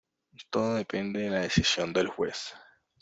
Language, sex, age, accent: Spanish, male, 19-29, Andino-Pacífico: Colombia, Perú, Ecuador, oeste de Bolivia y Venezuela andina